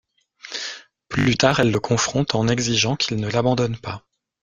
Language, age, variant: French, 40-49, Français de métropole